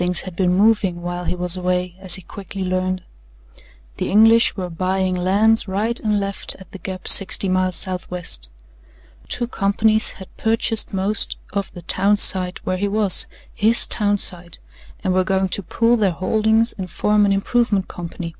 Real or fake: real